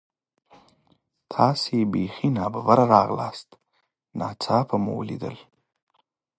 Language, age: Pashto, 19-29